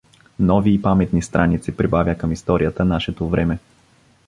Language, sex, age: Bulgarian, male, 19-29